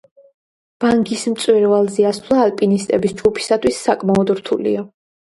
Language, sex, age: Georgian, female, under 19